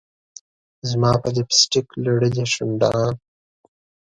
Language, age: Pashto, 19-29